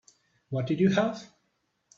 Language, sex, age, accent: English, male, 19-29, United States English